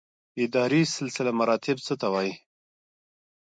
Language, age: Pashto, 30-39